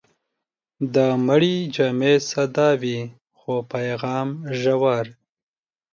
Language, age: Pashto, 19-29